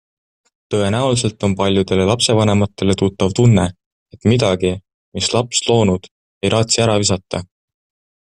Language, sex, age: Estonian, male, 19-29